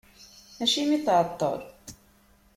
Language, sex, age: Kabyle, female, 80-89